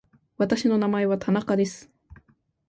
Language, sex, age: Japanese, female, 19-29